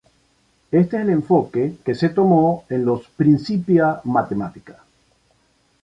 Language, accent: Spanish, Caribe: Cuba, Venezuela, Puerto Rico, República Dominicana, Panamá, Colombia caribeña, México caribeño, Costa del golfo de México